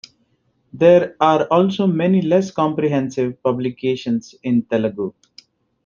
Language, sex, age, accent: English, male, 30-39, India and South Asia (India, Pakistan, Sri Lanka)